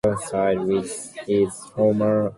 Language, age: English, under 19